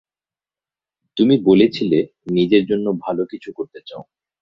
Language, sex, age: Bengali, male, 40-49